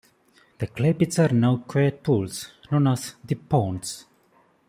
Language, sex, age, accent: English, male, 19-29, India and South Asia (India, Pakistan, Sri Lanka)